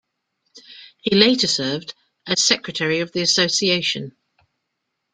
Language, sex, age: English, female, 50-59